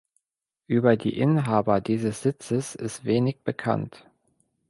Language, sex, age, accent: German, male, 30-39, Deutschland Deutsch